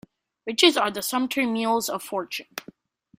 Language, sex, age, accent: English, male, 19-29, United States English